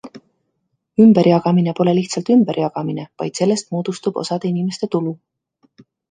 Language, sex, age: Estonian, female, 30-39